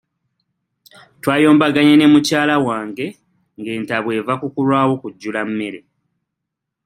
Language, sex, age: Ganda, male, 19-29